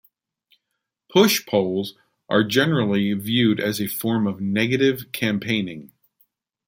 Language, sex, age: English, male, 50-59